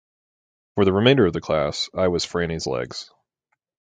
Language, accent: English, United States English